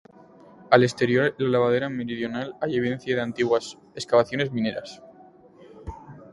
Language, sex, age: Spanish, male, 19-29